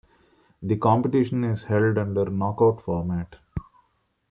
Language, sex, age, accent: English, male, 19-29, India and South Asia (India, Pakistan, Sri Lanka)